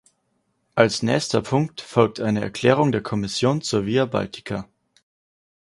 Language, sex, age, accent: German, male, 19-29, Deutschland Deutsch